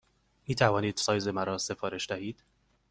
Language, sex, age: Persian, male, 19-29